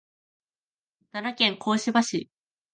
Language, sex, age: Japanese, female, under 19